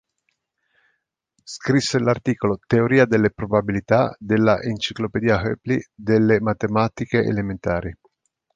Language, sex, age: Italian, male, 50-59